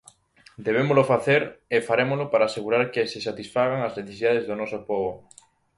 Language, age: Galician, 19-29